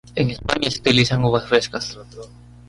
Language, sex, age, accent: Spanish, male, 19-29, Andino-Pacífico: Colombia, Perú, Ecuador, oeste de Bolivia y Venezuela andina